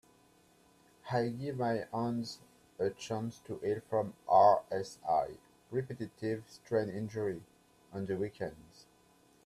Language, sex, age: English, male, 19-29